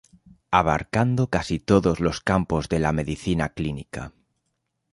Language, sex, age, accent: Spanish, male, 19-29, España: Norte peninsular (Asturias, Castilla y León, Cantabria, País Vasco, Navarra, Aragón, La Rioja, Guadalajara, Cuenca)